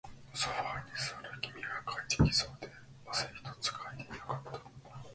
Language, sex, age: Japanese, male, 19-29